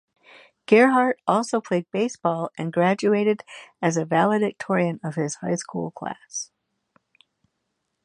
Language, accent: English, United States English